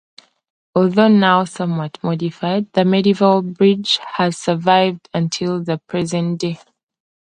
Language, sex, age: English, female, 19-29